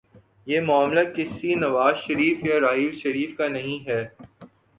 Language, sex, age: Urdu, male, 19-29